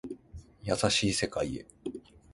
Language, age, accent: Japanese, 30-39, 関西